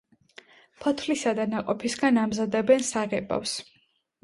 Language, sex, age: Georgian, female, 19-29